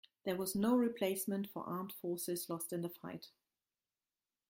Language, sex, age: English, female, 40-49